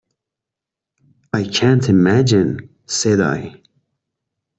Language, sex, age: English, male, 30-39